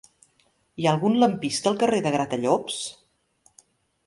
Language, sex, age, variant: Catalan, female, 50-59, Central